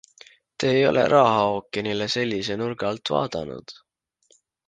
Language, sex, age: Estonian, male, 19-29